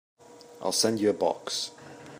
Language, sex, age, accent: English, male, 30-39, England English